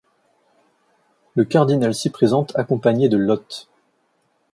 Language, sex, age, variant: French, male, 30-39, Français de métropole